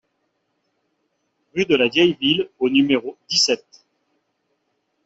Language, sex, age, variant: French, male, 40-49, Français de métropole